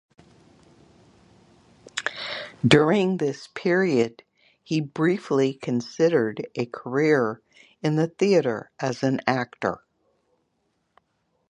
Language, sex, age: English, female, 60-69